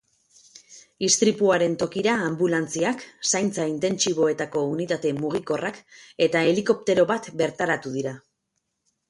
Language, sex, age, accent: Basque, female, 30-39, Mendebalekoa (Araba, Bizkaia, Gipuzkoako mendebaleko herri batzuk)